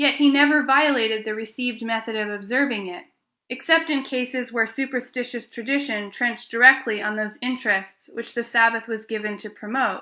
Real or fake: real